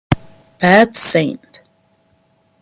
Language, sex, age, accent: English, female, 19-29, New Zealand English